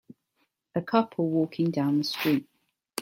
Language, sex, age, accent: English, female, 40-49, England English